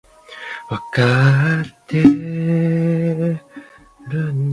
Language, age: Chinese, 19-29